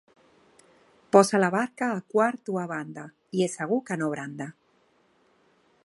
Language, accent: Catalan, aprenent (recent, des del castellà)